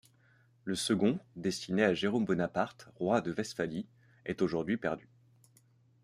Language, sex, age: French, male, 30-39